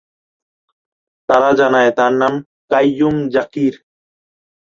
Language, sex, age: Bengali, male, 19-29